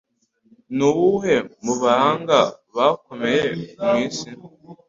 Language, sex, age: Kinyarwanda, male, under 19